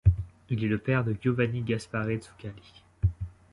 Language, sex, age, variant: French, male, 19-29, Français de métropole